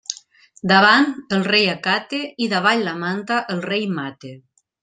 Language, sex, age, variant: Catalan, female, 50-59, Central